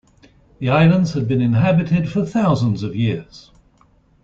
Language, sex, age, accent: English, male, 60-69, England English